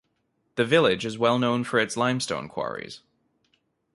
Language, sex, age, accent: English, male, 19-29, United States English